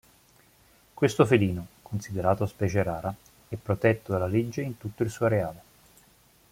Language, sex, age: Italian, male, 40-49